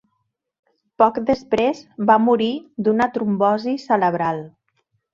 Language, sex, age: Catalan, female, 40-49